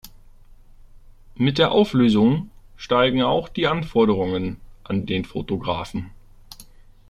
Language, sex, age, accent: German, male, 30-39, Deutschland Deutsch